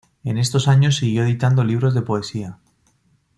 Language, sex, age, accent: Spanish, male, 40-49, España: Norte peninsular (Asturias, Castilla y León, Cantabria, País Vasco, Navarra, Aragón, La Rioja, Guadalajara, Cuenca)